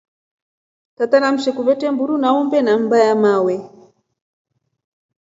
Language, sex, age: Rombo, female, 30-39